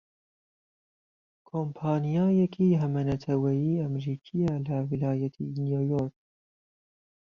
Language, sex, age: Central Kurdish, male, 19-29